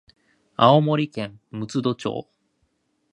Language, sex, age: Japanese, male, 19-29